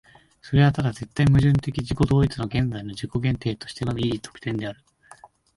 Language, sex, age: Japanese, male, 19-29